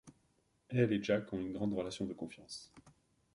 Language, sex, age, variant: French, male, 40-49, Français de métropole